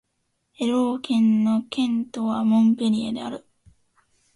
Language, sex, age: Japanese, female, 19-29